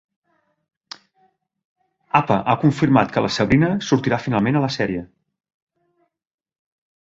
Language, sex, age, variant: Catalan, male, 40-49, Central